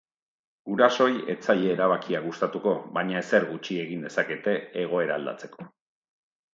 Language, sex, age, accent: Basque, male, 50-59, Erdialdekoa edo Nafarra (Gipuzkoa, Nafarroa)